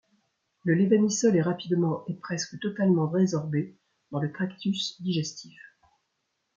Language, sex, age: French, female, 60-69